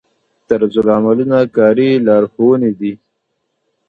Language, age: Pashto, 30-39